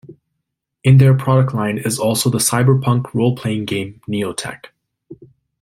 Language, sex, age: English, male, 19-29